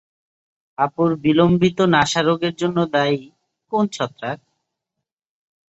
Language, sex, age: Bengali, male, 30-39